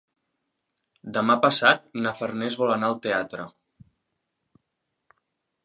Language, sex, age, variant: Catalan, male, 19-29, Central